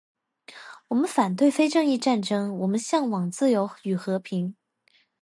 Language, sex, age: Chinese, female, 19-29